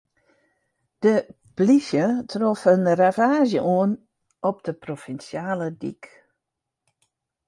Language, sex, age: Western Frisian, female, 60-69